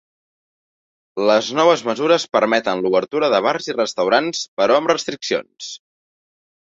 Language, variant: Catalan, Central